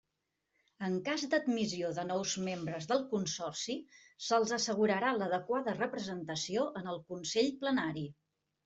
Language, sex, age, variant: Catalan, female, 40-49, Central